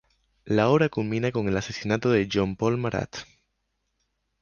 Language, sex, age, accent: Spanish, male, 19-29, España: Islas Canarias